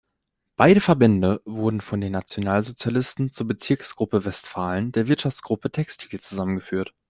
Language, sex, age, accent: German, male, 19-29, Deutschland Deutsch